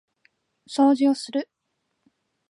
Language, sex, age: Japanese, female, 19-29